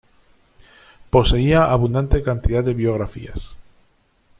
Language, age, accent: Spanish, 40-49, España: Centro-Sur peninsular (Madrid, Toledo, Castilla-La Mancha)